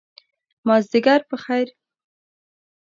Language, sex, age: Pashto, female, under 19